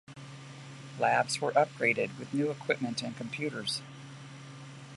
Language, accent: English, United States English